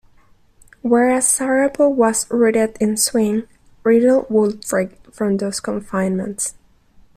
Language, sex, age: English, female, 19-29